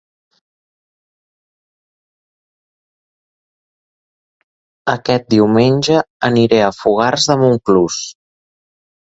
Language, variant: Catalan, Central